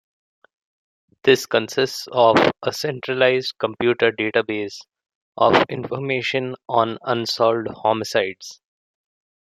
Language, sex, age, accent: English, male, 30-39, India and South Asia (India, Pakistan, Sri Lanka)